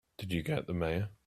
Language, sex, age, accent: English, male, 19-29, England English